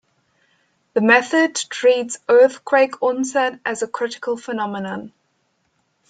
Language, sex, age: English, female, 19-29